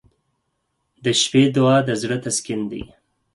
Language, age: Pashto, 30-39